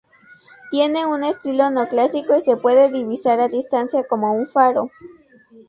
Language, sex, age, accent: Spanish, female, 19-29, México